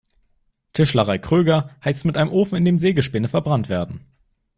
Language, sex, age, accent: German, male, under 19, Deutschland Deutsch